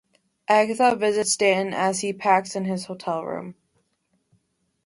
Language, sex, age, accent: English, female, under 19, United States English